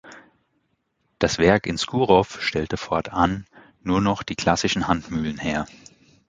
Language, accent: German, Deutschland Deutsch